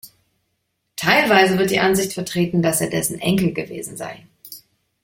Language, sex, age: German, female, 30-39